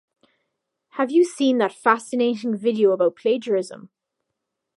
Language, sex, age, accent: English, female, under 19, Irish English